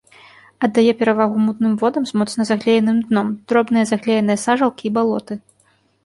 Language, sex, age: Belarusian, female, 30-39